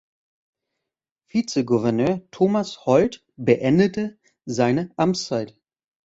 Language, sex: German, male